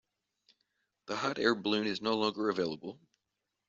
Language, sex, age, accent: English, male, 40-49, United States English